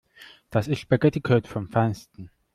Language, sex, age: German, male, 19-29